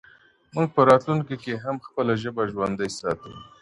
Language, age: Pashto, 30-39